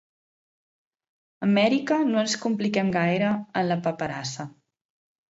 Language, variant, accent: Catalan, Central, central